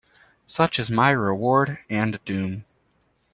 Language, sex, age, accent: English, male, 19-29, United States English